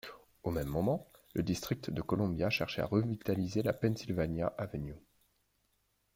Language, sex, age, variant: French, male, 30-39, Français de métropole